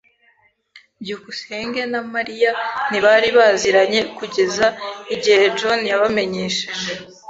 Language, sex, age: Kinyarwanda, female, 19-29